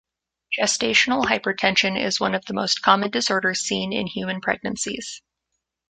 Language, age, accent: English, 19-29, United States English